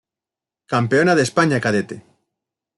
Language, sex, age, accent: Spanish, male, 40-49, España: Centro-Sur peninsular (Madrid, Toledo, Castilla-La Mancha)